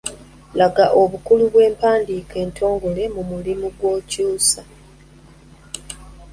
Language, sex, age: Ganda, female, 19-29